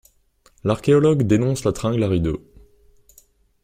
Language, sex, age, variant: French, male, 19-29, Français de métropole